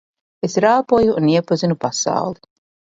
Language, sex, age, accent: Latvian, female, 40-49, Riga